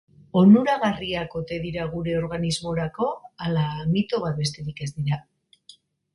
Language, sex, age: Basque, female, 40-49